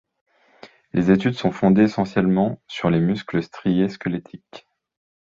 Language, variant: French, Français de métropole